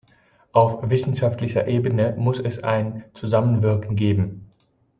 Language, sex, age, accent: German, male, 30-39, Deutschland Deutsch